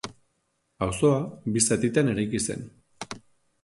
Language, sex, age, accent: Basque, male, 30-39, Erdialdekoa edo Nafarra (Gipuzkoa, Nafarroa)